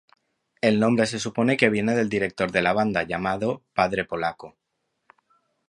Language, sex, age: Spanish, male, 40-49